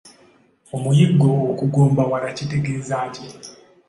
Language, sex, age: Ganda, male, 19-29